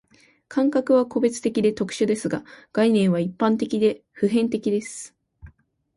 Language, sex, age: Japanese, female, 19-29